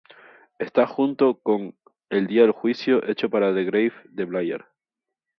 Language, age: Spanish, 19-29